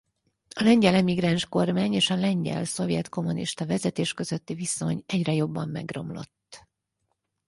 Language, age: Hungarian, 50-59